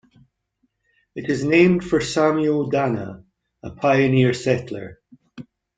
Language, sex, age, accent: English, male, 40-49, Scottish English